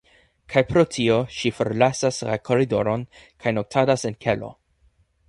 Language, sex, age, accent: Esperanto, male, 19-29, Internacia